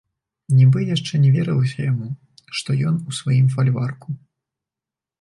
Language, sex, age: Belarusian, male, 19-29